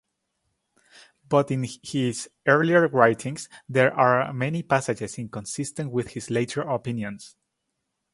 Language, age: English, 19-29